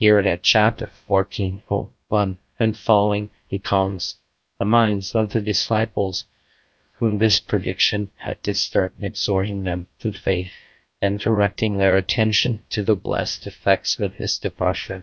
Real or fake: fake